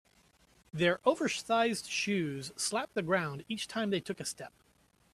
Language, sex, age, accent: English, male, 40-49, United States English